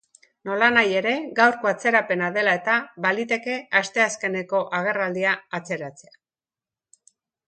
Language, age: Basque, 60-69